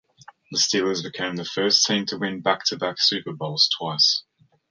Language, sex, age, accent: English, male, 19-29, Australian English